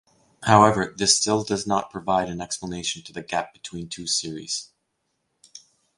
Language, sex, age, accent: English, male, 50-59, United States English